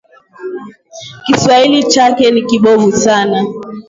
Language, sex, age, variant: Swahili, female, 19-29, Kiswahili cha Bara ya Kenya